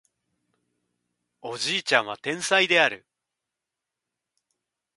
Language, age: Japanese, 30-39